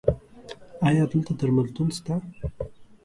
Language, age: Pashto, 19-29